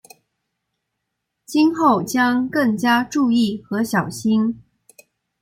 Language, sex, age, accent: Chinese, female, 19-29, 出生地：四川省